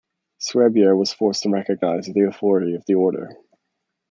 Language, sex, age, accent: English, male, 19-29, England English